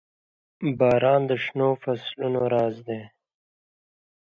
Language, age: Pashto, 19-29